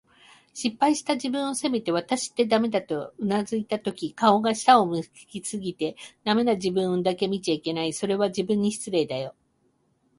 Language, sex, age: Japanese, female, 50-59